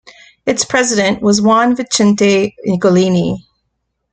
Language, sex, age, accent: English, female, 40-49, United States English